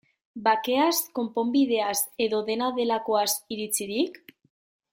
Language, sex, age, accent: Basque, female, 19-29, Mendebalekoa (Araba, Bizkaia, Gipuzkoako mendebaleko herri batzuk)